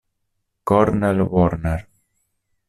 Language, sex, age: Italian, male, 30-39